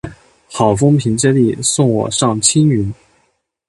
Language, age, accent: Chinese, 19-29, 出生地：江西省